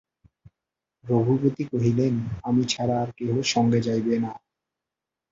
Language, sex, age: Bengali, male, 19-29